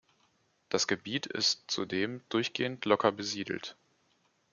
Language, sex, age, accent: German, male, 19-29, Deutschland Deutsch